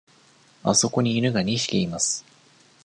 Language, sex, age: Japanese, male, under 19